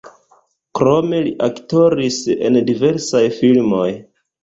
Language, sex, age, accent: Esperanto, male, 30-39, Internacia